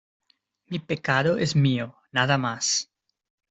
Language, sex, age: Spanish, male, 19-29